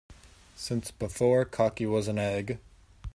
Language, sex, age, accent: English, male, under 19, United States English